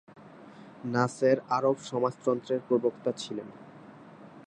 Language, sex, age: Bengali, male, 19-29